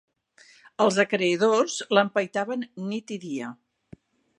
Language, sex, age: Catalan, female, 60-69